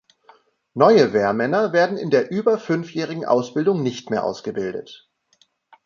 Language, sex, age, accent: German, male, 50-59, Deutschland Deutsch